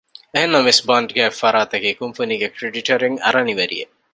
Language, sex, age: Divehi, male, 19-29